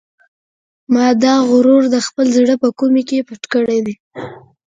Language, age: Pashto, 30-39